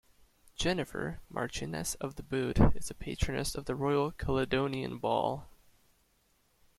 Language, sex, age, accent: English, male, 19-29, United States English